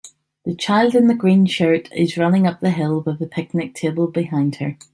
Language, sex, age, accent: English, female, 30-39, Irish English